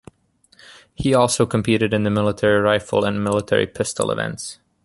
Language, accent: English, United States English